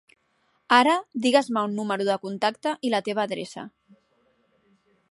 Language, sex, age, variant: Catalan, female, 40-49, Central